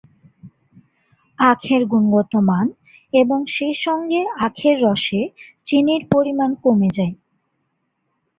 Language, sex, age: Bengali, female, 19-29